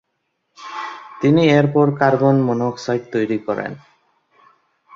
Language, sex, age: Bengali, male, 19-29